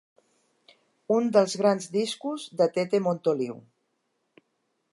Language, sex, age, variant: Catalan, female, 60-69, Central